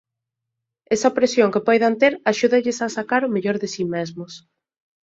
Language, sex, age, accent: Galician, female, 30-39, Central (gheada)